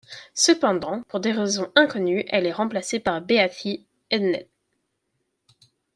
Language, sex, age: French, female, 30-39